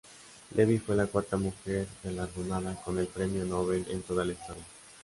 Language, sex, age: Spanish, male, 19-29